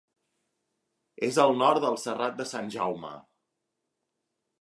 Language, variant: Catalan, Central